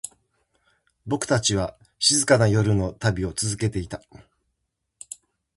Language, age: Japanese, 50-59